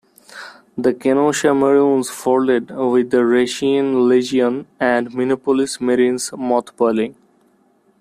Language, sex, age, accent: English, male, 19-29, India and South Asia (India, Pakistan, Sri Lanka)